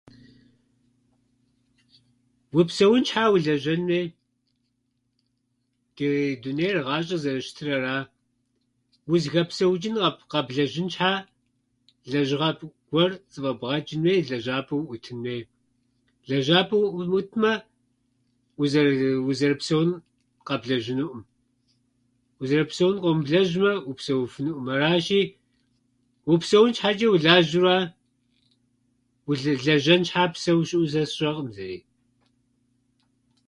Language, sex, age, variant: Kabardian, male, 50-59, Адыгэбзэ (Къэбэрдей, Кирил, псоми зэдай)